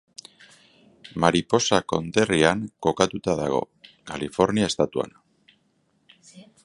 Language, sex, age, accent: Basque, male, 40-49, Mendebalekoa (Araba, Bizkaia, Gipuzkoako mendebaleko herri batzuk)